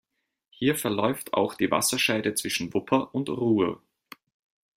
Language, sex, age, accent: German, male, 30-39, Österreichisches Deutsch